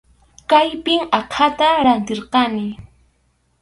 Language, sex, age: Arequipa-La Unión Quechua, female, 19-29